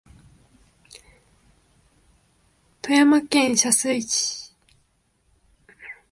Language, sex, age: Japanese, female, 19-29